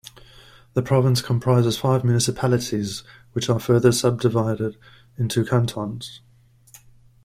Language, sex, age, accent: English, male, 30-39, Southern African (South Africa, Zimbabwe, Namibia)